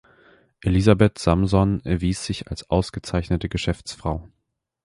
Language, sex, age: German, male, 19-29